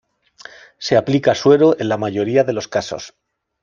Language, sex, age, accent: Spanish, male, 40-49, España: Sur peninsular (Andalucia, Extremadura, Murcia)